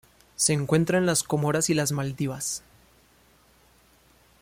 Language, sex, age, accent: Spanish, male, 30-39, Andino-Pacífico: Colombia, Perú, Ecuador, oeste de Bolivia y Venezuela andina